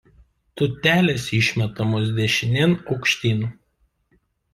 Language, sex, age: Lithuanian, male, 19-29